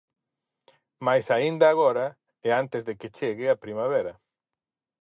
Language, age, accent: Galician, 40-49, Oriental (común en zona oriental)